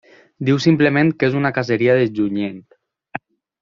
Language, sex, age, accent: Catalan, male, 19-29, valencià